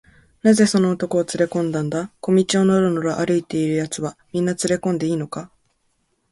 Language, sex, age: Japanese, female, under 19